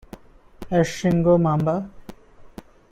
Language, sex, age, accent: English, male, 19-29, India and South Asia (India, Pakistan, Sri Lanka)